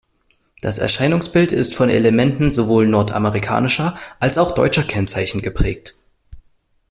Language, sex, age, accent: German, male, under 19, Deutschland Deutsch